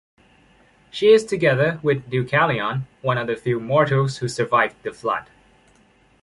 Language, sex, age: English, male, 19-29